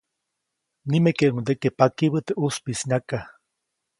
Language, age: Copainalá Zoque, 19-29